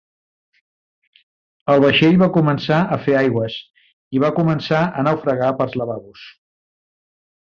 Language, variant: Catalan, Central